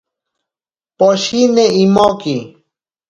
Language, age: Ashéninka Perené, 40-49